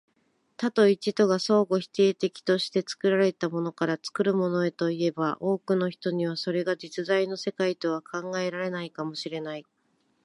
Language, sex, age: Japanese, female, 40-49